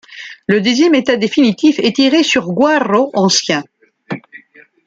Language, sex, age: French, female, 50-59